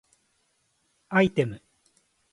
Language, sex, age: Japanese, male, 30-39